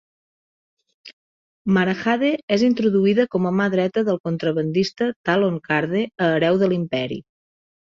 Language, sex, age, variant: Catalan, female, 30-39, Central